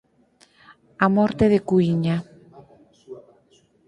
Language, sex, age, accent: Galician, female, 50-59, Normativo (estándar)